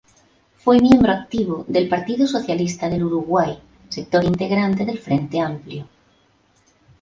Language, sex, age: Spanish, female, 50-59